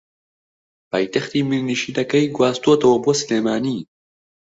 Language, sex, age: Central Kurdish, male, 19-29